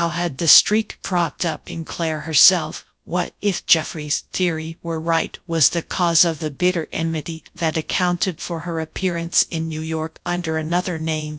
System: TTS, GradTTS